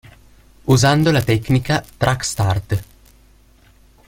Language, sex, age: Italian, male, 19-29